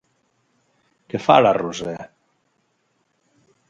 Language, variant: Catalan, Central